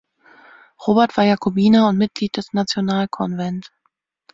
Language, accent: German, Deutschland Deutsch